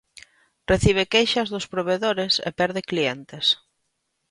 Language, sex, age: Galician, female, 30-39